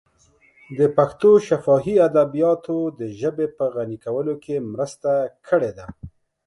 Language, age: Pashto, 40-49